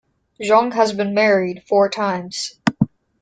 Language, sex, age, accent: English, female, under 19, United States English